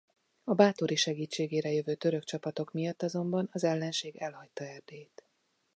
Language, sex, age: Hungarian, female, 40-49